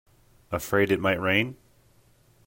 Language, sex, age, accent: English, male, 30-39, United States English